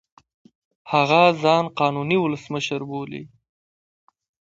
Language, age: Pashto, 30-39